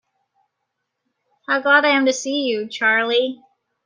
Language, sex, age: English, female, 30-39